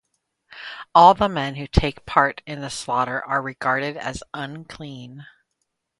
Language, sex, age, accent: English, female, 50-59, United States English